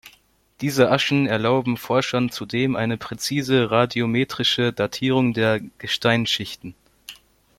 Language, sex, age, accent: German, male, under 19, Deutschland Deutsch